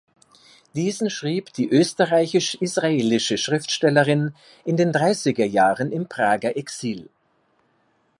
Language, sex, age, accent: German, male, 60-69, Österreichisches Deutsch